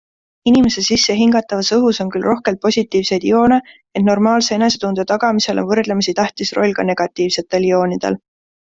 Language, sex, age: Estonian, female, 19-29